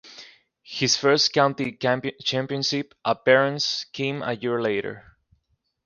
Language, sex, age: English, male, 19-29